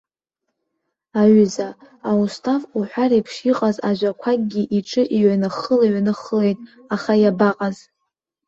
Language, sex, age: Abkhazian, female, under 19